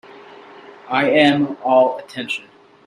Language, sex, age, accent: English, male, 19-29, United States English